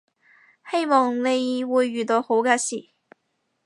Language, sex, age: Cantonese, female, 19-29